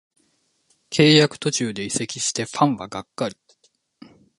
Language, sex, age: Japanese, male, 30-39